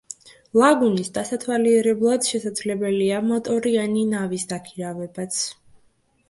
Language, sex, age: Georgian, female, under 19